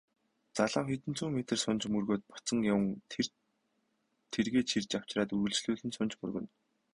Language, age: Mongolian, 19-29